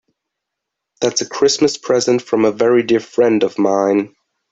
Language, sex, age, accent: English, male, 19-29, United States English